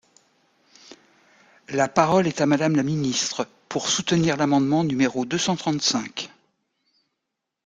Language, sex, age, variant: French, female, 50-59, Français de métropole